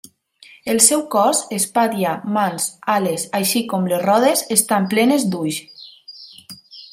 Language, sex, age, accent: Catalan, female, 30-39, valencià